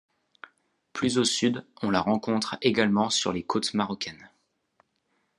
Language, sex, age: French, male, 30-39